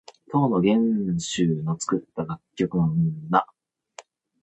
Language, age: Japanese, 19-29